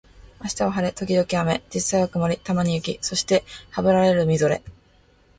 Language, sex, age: Japanese, female, 19-29